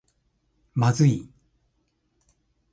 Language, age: Japanese, 70-79